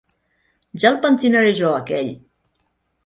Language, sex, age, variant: Catalan, female, 50-59, Central